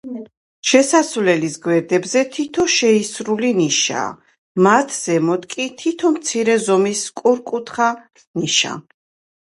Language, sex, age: Georgian, female, 30-39